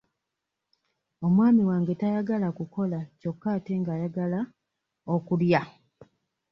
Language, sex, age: Ganda, female, 19-29